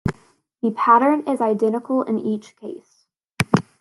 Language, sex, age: English, female, under 19